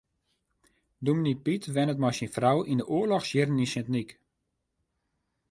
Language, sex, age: Western Frisian, male, 19-29